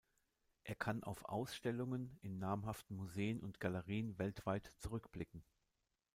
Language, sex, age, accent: German, male, 50-59, Deutschland Deutsch